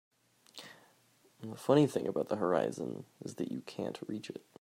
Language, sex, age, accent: English, male, 19-29, United States English